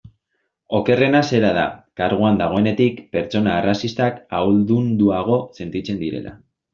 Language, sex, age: Basque, male, 19-29